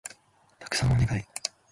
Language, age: Japanese, 19-29